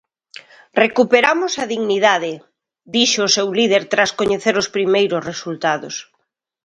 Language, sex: Galician, female